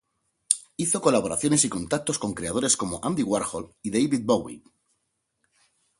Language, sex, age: Spanish, male, 50-59